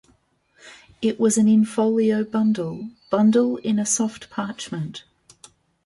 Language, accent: English, Australian English